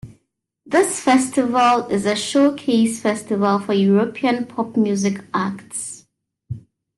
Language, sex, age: English, female, 30-39